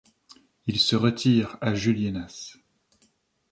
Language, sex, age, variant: French, male, 30-39, Français de métropole